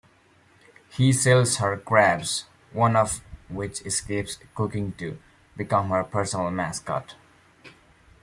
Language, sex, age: English, male, 19-29